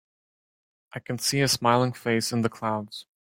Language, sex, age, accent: English, male, 19-29, United States English